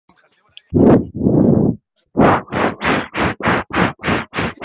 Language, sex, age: French, male, 19-29